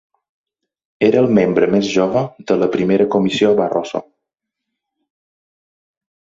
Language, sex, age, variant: Catalan, male, 40-49, Balear